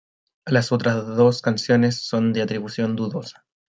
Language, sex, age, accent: Spanish, male, 19-29, Chileno: Chile, Cuyo